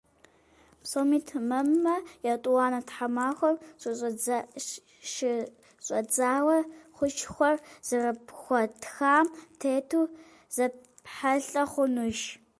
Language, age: Kabardian, under 19